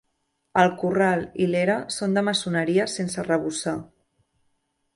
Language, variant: Catalan, Central